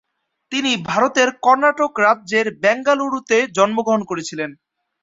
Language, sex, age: Bengali, male, 19-29